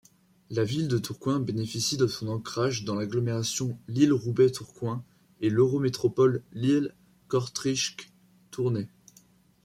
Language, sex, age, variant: French, male, under 19, Français de métropole